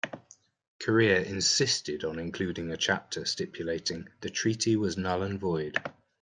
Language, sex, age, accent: English, male, 30-39, England English